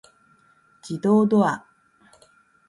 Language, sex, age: Japanese, female, 50-59